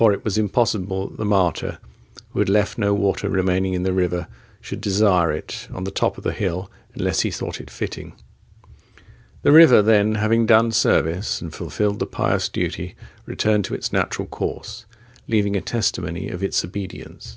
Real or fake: real